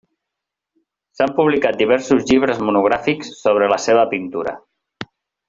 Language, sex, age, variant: Catalan, male, 50-59, Central